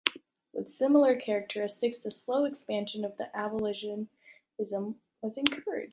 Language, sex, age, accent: English, female, 19-29, United States English